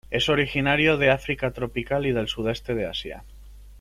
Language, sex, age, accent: Spanish, male, 19-29, España: Sur peninsular (Andalucia, Extremadura, Murcia)